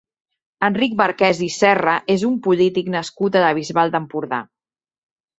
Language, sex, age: Catalan, female, 30-39